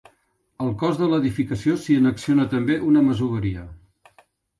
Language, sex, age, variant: Catalan, male, 60-69, Central